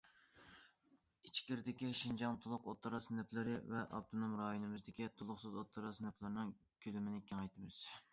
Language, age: Uyghur, 19-29